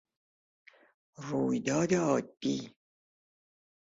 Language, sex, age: Persian, female, 60-69